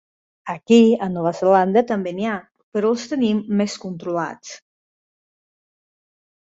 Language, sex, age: Catalan, female, 40-49